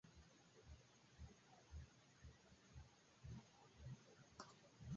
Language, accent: Esperanto, Internacia